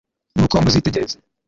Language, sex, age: Kinyarwanda, male, 19-29